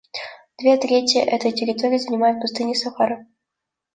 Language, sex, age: Russian, female, 19-29